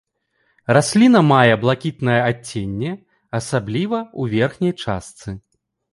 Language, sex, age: Belarusian, male, 30-39